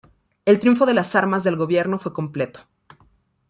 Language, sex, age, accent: Spanish, female, 40-49, México